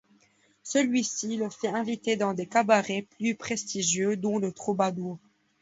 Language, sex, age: French, female, under 19